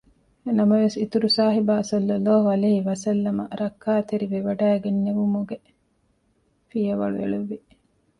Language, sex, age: Divehi, female, 40-49